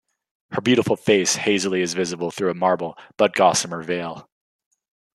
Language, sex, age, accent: English, male, 19-29, Canadian English